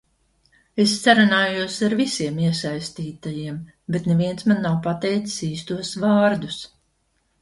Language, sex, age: Latvian, female, 60-69